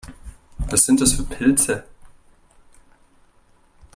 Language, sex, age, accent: German, male, 30-39, Deutschland Deutsch